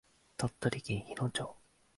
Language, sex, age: Japanese, male, 19-29